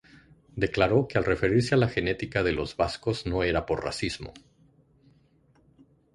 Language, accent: Spanish, México